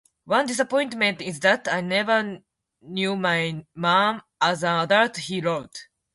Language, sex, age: English, female, 19-29